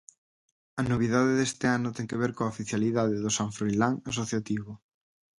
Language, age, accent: Galician, 30-39, Normativo (estándar)